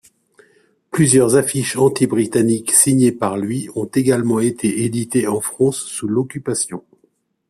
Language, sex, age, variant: French, male, 50-59, Français de métropole